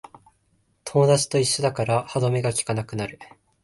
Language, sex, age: Japanese, male, 19-29